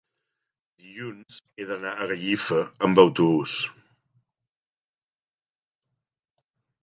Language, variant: Catalan, Central